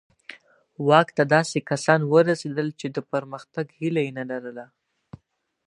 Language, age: Pashto, under 19